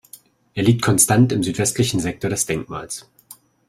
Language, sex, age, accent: German, male, 30-39, Deutschland Deutsch